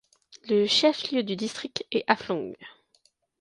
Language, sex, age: French, female, 30-39